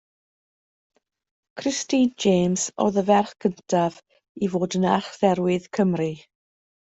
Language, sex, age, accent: Welsh, female, 50-59, Y Deyrnas Unedig Cymraeg